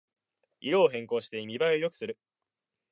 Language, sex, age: Japanese, male, 19-29